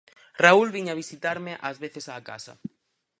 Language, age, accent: Galician, 19-29, Central (gheada)